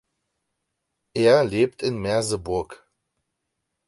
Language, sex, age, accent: German, male, 30-39, Deutschland Deutsch